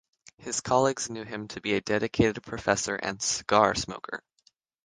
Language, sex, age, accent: English, male, under 19, United States English; Canadian English